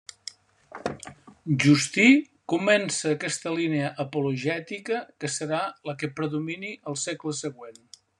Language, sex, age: Catalan, male, 70-79